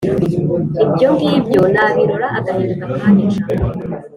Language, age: Kinyarwanda, 19-29